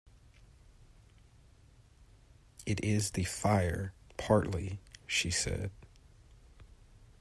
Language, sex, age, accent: English, male, 19-29, United States English